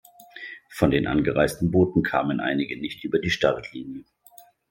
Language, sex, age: German, male, 40-49